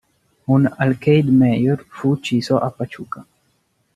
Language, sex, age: Italian, male, 19-29